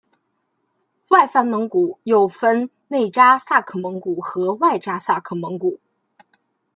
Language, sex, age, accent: Chinese, female, 19-29, 出生地：河北省